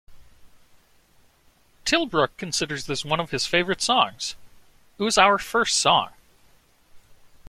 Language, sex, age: English, male, 19-29